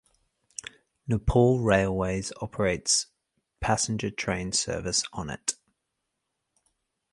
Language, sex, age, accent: English, male, 30-39, Australian English